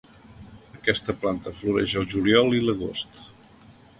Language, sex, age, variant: Catalan, male, 50-59, Central